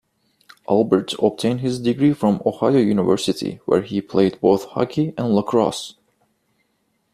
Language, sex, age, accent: English, male, 19-29, United States English